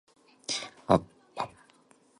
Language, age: English, 19-29